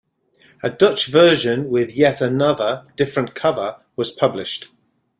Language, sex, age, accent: English, male, 40-49, England English